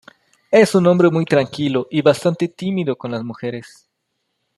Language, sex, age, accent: Spanish, male, 30-39, México